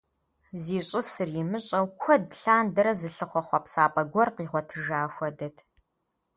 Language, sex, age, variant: Kabardian, female, 30-39, Адыгэбзэ (Къэбэрдей, Кирил, псоми зэдай)